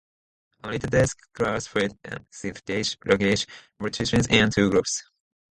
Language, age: English, under 19